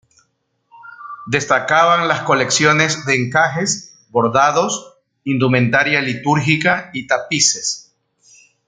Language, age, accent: Spanish, 40-49, Andino-Pacífico: Colombia, Perú, Ecuador, oeste de Bolivia y Venezuela andina